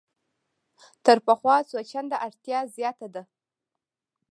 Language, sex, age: Pashto, female, 19-29